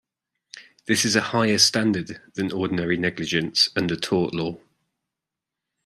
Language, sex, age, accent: English, male, 30-39, England English